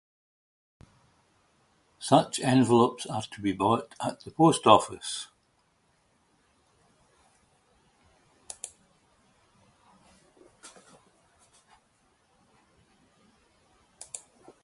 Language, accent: English, Scottish English